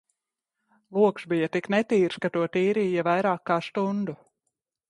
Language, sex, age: Latvian, female, 30-39